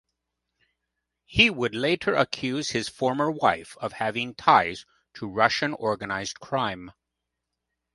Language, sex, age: English, male, 50-59